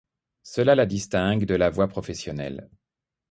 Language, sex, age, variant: French, male, 50-59, Français de métropole